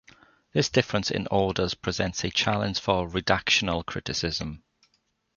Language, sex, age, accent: English, male, 40-49, Welsh English